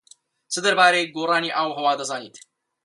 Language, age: Central Kurdish, 19-29